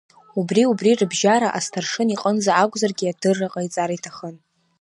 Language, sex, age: Abkhazian, female, under 19